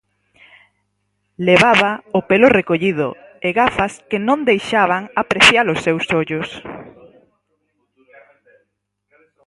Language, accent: Galician, Normativo (estándar)